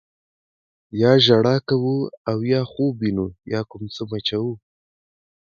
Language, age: Pashto, 19-29